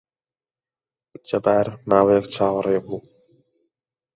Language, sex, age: Central Kurdish, male, under 19